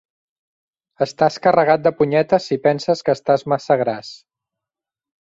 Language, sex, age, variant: Catalan, male, 30-39, Central